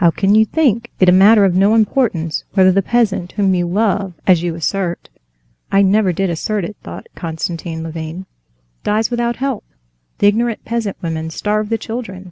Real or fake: real